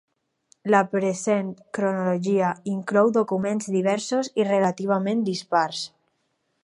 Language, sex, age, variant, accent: Catalan, female, under 19, Alacantí, valencià